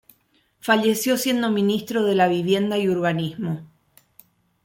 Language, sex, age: Spanish, female, 40-49